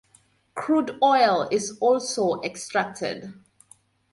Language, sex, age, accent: English, female, 30-39, Southern African (South Africa, Zimbabwe, Namibia)